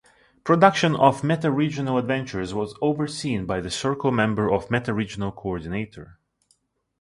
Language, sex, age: English, male, 30-39